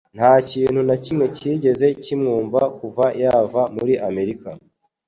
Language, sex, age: Kinyarwanda, male, 19-29